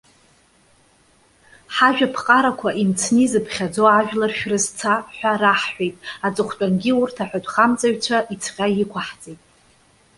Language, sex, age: Abkhazian, female, 30-39